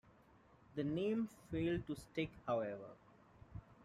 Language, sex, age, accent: English, male, 19-29, India and South Asia (India, Pakistan, Sri Lanka)